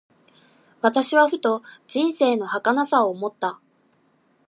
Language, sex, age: Japanese, female, 19-29